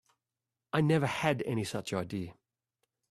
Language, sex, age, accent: English, male, 50-59, Australian English